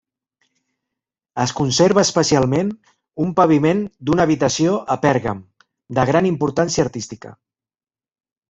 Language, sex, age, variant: Catalan, male, 40-49, Central